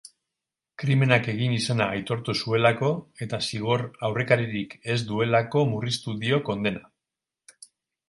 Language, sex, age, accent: Basque, male, 40-49, Mendebalekoa (Araba, Bizkaia, Gipuzkoako mendebaleko herri batzuk)